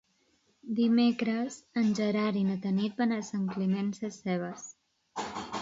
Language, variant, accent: Catalan, Central, central